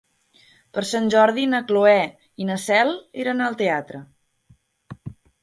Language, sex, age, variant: Catalan, female, 19-29, Central